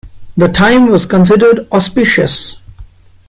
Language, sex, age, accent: English, male, 19-29, India and South Asia (India, Pakistan, Sri Lanka)